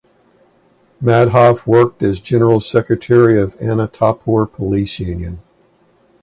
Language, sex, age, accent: English, male, 60-69, United States English